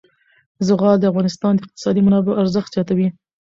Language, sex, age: Pashto, female, 19-29